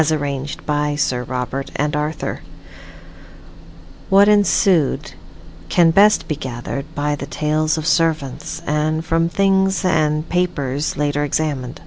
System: none